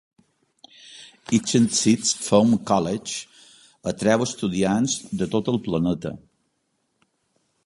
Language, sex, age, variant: Catalan, male, 60-69, Balear